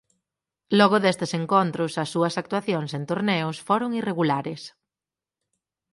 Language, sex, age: Galician, female, 30-39